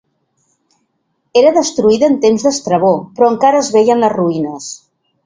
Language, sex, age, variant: Catalan, female, 50-59, Central